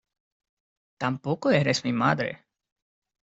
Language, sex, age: Spanish, male, 19-29